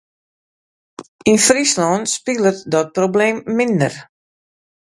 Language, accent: Western Frisian, Wâldfrysk